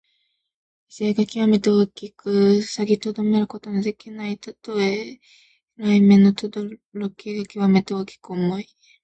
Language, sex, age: Japanese, female, 19-29